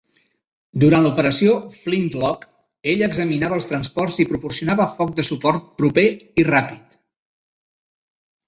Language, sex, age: Catalan, male, 50-59